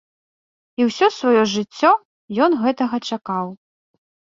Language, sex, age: Belarusian, female, 30-39